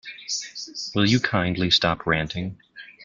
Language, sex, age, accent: English, male, 19-29, United States English